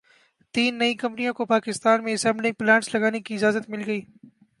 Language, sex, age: Urdu, male, 19-29